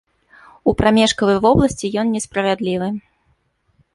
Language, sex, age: Belarusian, female, 30-39